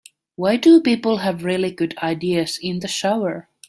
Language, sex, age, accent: English, female, 19-29, England English